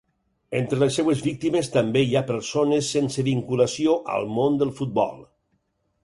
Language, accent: Catalan, valencià